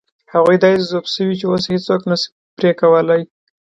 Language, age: Pashto, 19-29